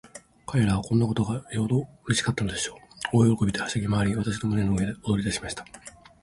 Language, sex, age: Japanese, male, 50-59